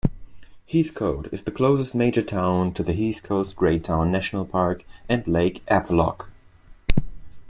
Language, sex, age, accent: English, male, 19-29, United States English